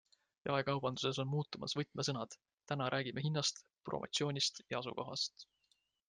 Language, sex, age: Estonian, male, 19-29